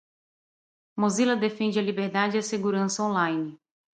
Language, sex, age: Portuguese, female, 30-39